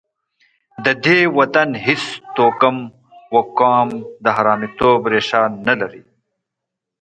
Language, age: Pashto, 40-49